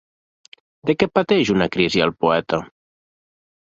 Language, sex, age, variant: Catalan, male, 19-29, Central